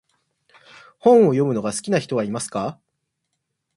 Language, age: Japanese, 19-29